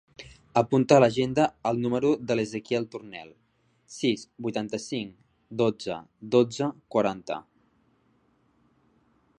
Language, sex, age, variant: Catalan, male, 19-29, Central